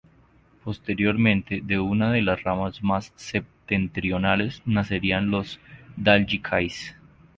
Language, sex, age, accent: Spanish, male, 19-29, Andino-Pacífico: Colombia, Perú, Ecuador, oeste de Bolivia y Venezuela andina